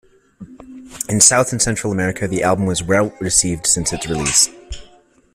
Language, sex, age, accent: English, male, 30-39, United States English